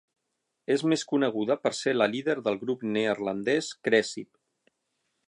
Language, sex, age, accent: Catalan, male, 50-59, balear; central